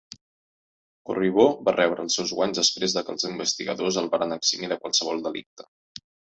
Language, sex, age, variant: Catalan, male, 30-39, Central